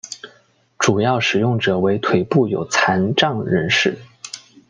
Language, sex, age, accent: Chinese, male, 19-29, 出生地：广东省